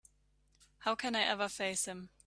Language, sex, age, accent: English, female, 19-29, United States English